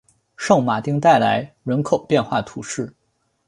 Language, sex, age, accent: Chinese, male, 19-29, 出生地：辽宁省